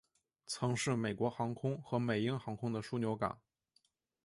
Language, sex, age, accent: Chinese, male, 19-29, 出生地：天津市